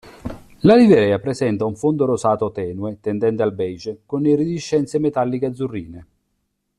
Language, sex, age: Italian, male, 50-59